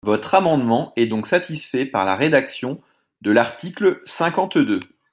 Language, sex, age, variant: French, male, 30-39, Français de métropole